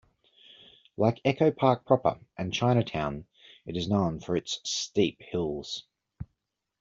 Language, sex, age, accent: English, male, 40-49, Australian English